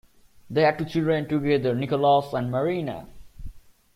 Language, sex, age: English, male, 19-29